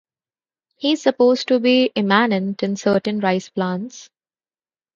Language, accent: English, India and South Asia (India, Pakistan, Sri Lanka)